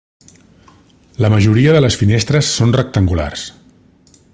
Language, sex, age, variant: Catalan, male, 40-49, Central